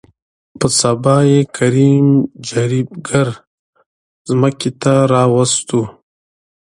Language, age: Pashto, 30-39